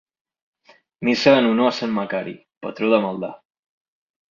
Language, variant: Catalan, Central